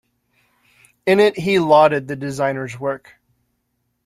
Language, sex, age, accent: English, male, 19-29, United States English